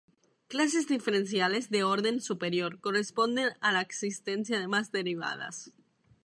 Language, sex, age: Spanish, female, 19-29